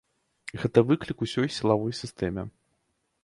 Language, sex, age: Belarusian, male, 30-39